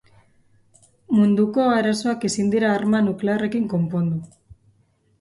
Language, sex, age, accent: Basque, female, 19-29, Mendebalekoa (Araba, Bizkaia, Gipuzkoako mendebaleko herri batzuk)